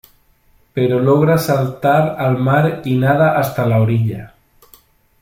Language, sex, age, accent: Spanish, male, 19-29, España: Sur peninsular (Andalucia, Extremadura, Murcia)